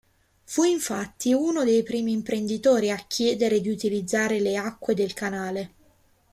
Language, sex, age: Italian, female, 19-29